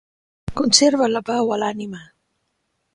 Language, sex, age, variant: Catalan, female, 70-79, Central